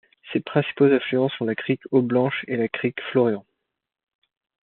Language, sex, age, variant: French, male, 19-29, Français de métropole